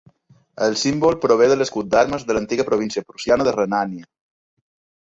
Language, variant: Catalan, Balear